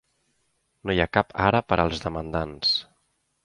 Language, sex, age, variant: Catalan, male, 19-29, Central